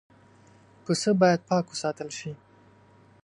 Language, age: Pashto, 19-29